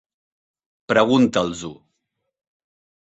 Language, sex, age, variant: Catalan, male, 40-49, Central